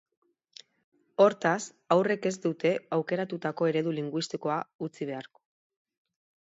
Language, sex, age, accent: Basque, female, 40-49, Erdialdekoa edo Nafarra (Gipuzkoa, Nafarroa)